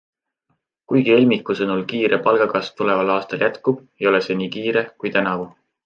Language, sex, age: Estonian, male, 19-29